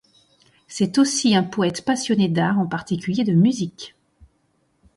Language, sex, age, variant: French, female, 40-49, Français de métropole